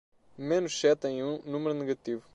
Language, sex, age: Portuguese, male, 19-29